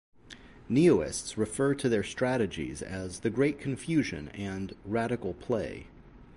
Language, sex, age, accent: English, male, 40-49, United States English